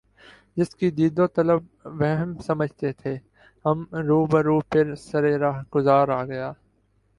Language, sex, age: Urdu, male, 19-29